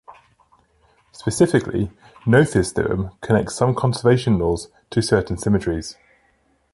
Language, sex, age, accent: English, male, 30-39, England English